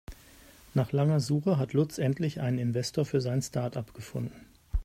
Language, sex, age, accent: German, male, 50-59, Deutschland Deutsch